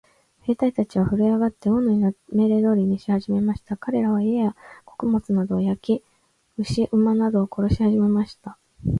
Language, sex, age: Japanese, female, 19-29